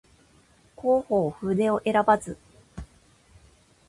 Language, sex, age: Japanese, female, 30-39